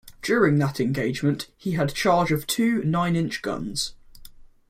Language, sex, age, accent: English, male, under 19, England English